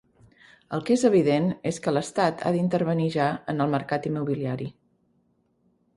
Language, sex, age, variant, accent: Catalan, female, 60-69, Central, central